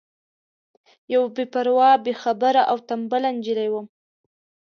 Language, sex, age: Pashto, female, 19-29